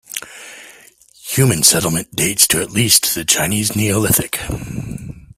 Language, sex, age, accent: English, male, 40-49, United States English